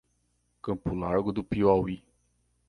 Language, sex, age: Portuguese, male, 19-29